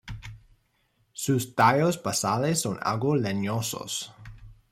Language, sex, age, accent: Spanish, male, 30-39, México